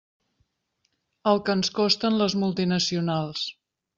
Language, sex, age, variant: Catalan, female, 50-59, Central